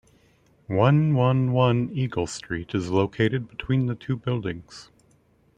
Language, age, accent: English, 40-49, United States English